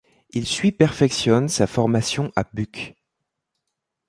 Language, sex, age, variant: French, male, 19-29, Français de métropole